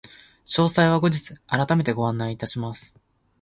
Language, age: Japanese, 19-29